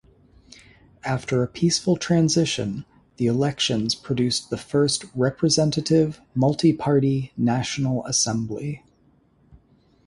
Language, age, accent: English, 40-49, United States English